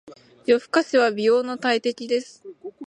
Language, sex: Japanese, female